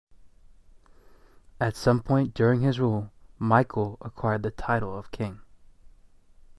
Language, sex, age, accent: English, male, 19-29, United States English